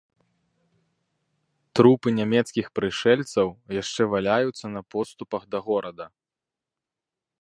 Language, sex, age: Belarusian, male, 19-29